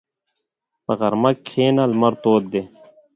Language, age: Pashto, 30-39